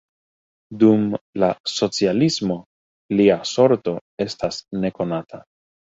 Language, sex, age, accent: Esperanto, male, 30-39, Internacia